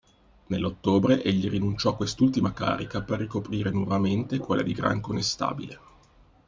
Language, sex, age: Italian, male, 50-59